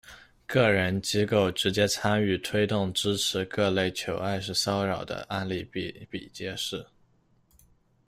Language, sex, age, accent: Chinese, male, under 19, 出生地：浙江省